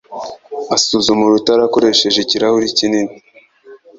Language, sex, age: Kinyarwanda, male, 19-29